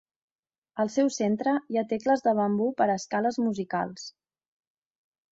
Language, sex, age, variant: Catalan, female, 30-39, Central